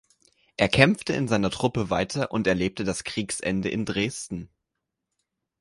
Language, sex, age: German, male, 19-29